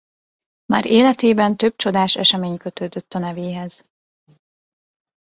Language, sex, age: Hungarian, female, 19-29